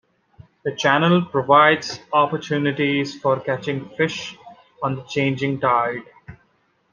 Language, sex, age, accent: English, male, 19-29, India and South Asia (India, Pakistan, Sri Lanka)